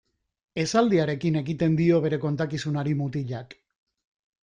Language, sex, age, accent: Basque, male, 40-49, Mendebalekoa (Araba, Bizkaia, Gipuzkoako mendebaleko herri batzuk)